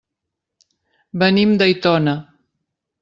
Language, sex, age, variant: Catalan, female, 50-59, Central